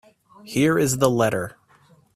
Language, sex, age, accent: English, male, 30-39, United States English